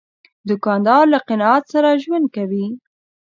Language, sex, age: Pashto, female, under 19